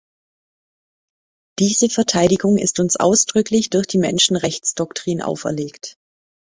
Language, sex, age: German, female, 30-39